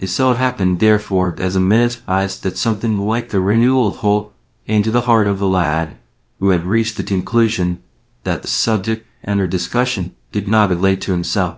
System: TTS, VITS